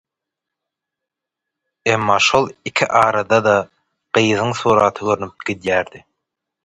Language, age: Turkmen, 19-29